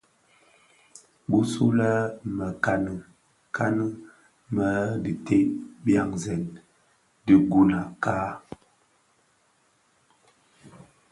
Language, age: Bafia, 19-29